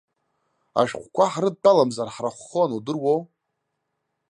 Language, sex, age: Abkhazian, male, 19-29